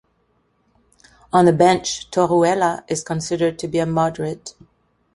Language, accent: English, Canadian English